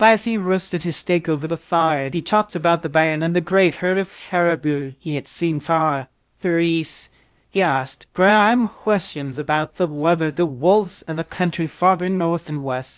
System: TTS, VITS